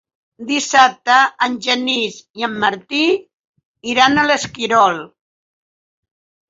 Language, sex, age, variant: Catalan, female, 70-79, Central